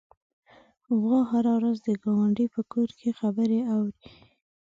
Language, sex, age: Pashto, female, 19-29